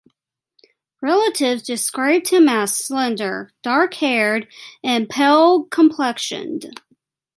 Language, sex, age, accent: English, female, 19-29, United States English